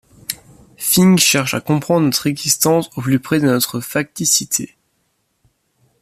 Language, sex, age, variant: French, male, 19-29, Français de métropole